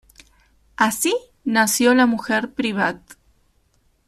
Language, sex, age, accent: Spanish, female, 19-29, Rioplatense: Argentina, Uruguay, este de Bolivia, Paraguay